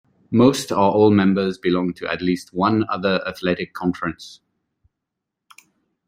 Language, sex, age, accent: English, male, 40-49, Malaysian English